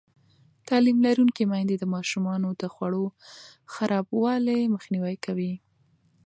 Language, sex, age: Pashto, female, 19-29